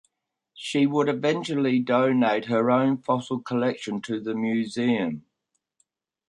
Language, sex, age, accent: English, male, 70-79, Australian English